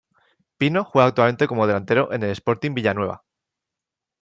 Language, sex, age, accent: Spanish, male, 30-39, España: Centro-Sur peninsular (Madrid, Toledo, Castilla-La Mancha)